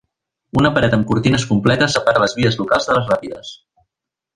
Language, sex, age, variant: Catalan, male, 19-29, Central